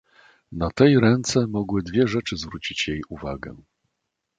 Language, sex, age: Polish, male, 50-59